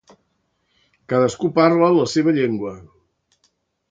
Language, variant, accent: Catalan, Central, central